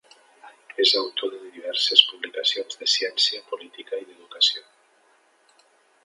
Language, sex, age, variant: Catalan, male, 50-59, Central